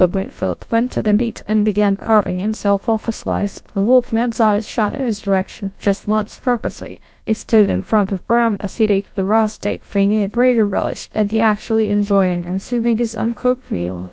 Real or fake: fake